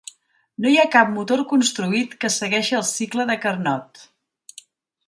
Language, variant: Catalan, Central